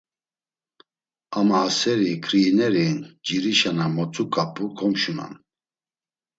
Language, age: Laz, 50-59